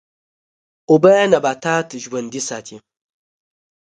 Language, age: Pashto, 19-29